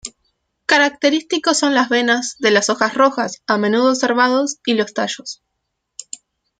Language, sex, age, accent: Spanish, female, 19-29, Rioplatense: Argentina, Uruguay, este de Bolivia, Paraguay